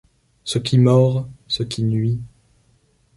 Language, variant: French, Français de métropole